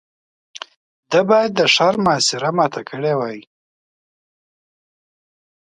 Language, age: Pashto, 19-29